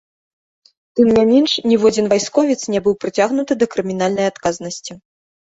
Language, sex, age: Belarusian, female, 19-29